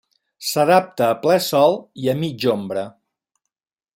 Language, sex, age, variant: Catalan, male, 50-59, Central